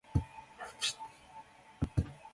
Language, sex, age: Japanese, male, under 19